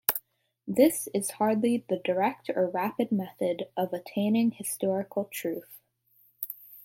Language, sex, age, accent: English, female, under 19, United States English